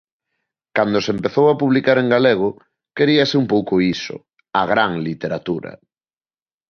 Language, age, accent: Galician, 30-39, Normativo (estándar)